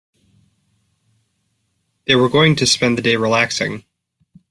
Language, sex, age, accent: English, male, 19-29, United States English